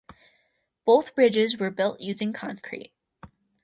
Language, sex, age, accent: English, female, under 19, United States English